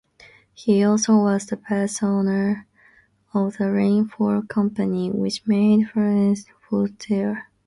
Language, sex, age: English, female, under 19